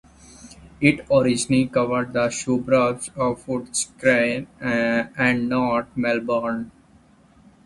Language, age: English, 19-29